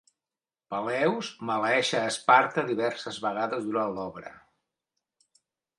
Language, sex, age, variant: Catalan, male, 60-69, Central